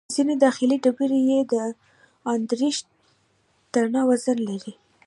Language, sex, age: Pashto, female, 19-29